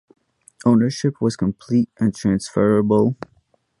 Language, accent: English, United States English